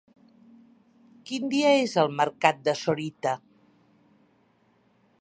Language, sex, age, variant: Catalan, female, 70-79, Central